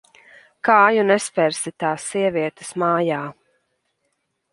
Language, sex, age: Latvian, female, 19-29